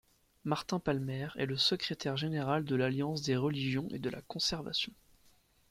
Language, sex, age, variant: French, male, 19-29, Français de métropole